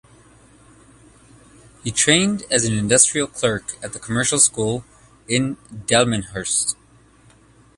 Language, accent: English, United States English